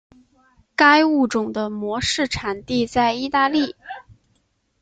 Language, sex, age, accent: Chinese, female, 19-29, 出生地：河南省